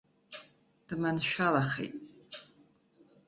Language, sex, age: Abkhazian, female, 50-59